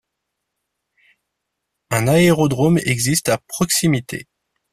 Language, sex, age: French, male, 40-49